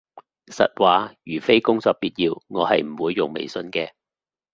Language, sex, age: Cantonese, male, 40-49